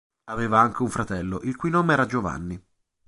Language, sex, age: Italian, male, 30-39